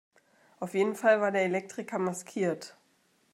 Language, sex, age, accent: German, female, 19-29, Deutschland Deutsch